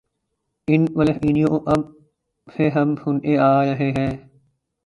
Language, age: Urdu, 19-29